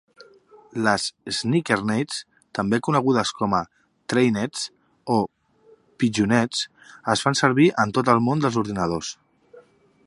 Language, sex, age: Catalan, male, 30-39